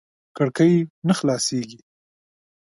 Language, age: Pashto, 19-29